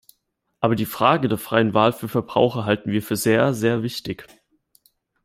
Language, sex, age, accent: German, male, 19-29, Deutschland Deutsch